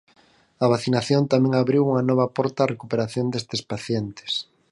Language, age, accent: Galician, 40-49, Normativo (estándar)